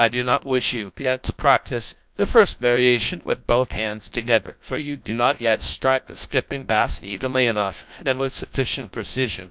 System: TTS, GlowTTS